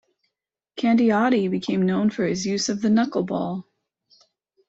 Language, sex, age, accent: English, female, 30-39, United States English